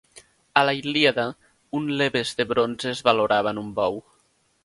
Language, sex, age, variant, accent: Catalan, male, under 19, Nord-Occidental, Tortosí